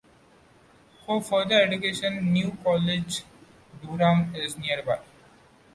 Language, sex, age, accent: English, male, 19-29, India and South Asia (India, Pakistan, Sri Lanka)